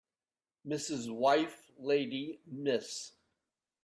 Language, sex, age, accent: English, male, 60-69, United States English